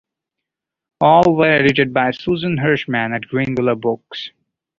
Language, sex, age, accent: English, male, 19-29, India and South Asia (India, Pakistan, Sri Lanka)